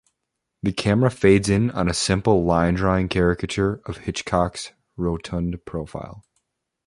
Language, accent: English, United States English